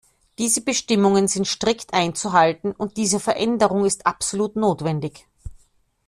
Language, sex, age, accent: German, female, 50-59, Österreichisches Deutsch